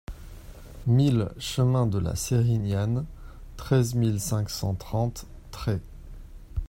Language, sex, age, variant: French, male, 40-49, Français de métropole